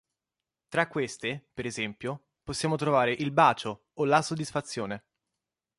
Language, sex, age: Italian, male, 19-29